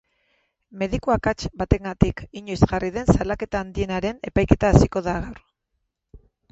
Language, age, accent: Basque, 50-59, Mendebalekoa (Araba, Bizkaia, Gipuzkoako mendebaleko herri batzuk)